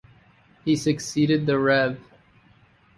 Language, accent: English, United States English